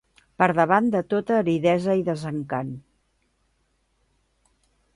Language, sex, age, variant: Catalan, female, 60-69, Central